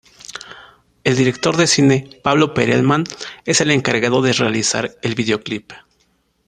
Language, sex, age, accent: Spanish, male, 19-29, México